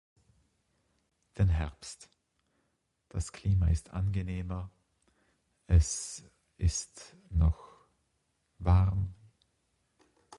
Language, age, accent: German, 40-49, Österreichisches Deutsch